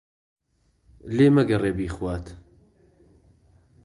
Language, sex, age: Central Kurdish, male, 30-39